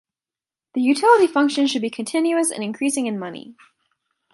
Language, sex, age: English, female, under 19